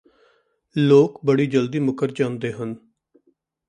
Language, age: Punjabi, 40-49